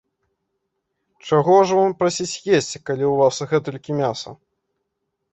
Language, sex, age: Belarusian, male, 19-29